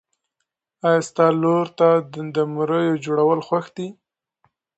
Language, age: Pashto, 30-39